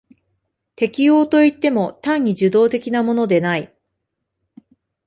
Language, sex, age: Japanese, female, 30-39